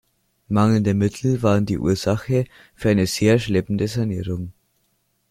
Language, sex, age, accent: German, male, 90+, Österreichisches Deutsch